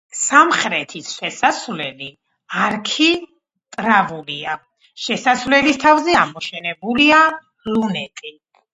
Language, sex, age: Georgian, female, 40-49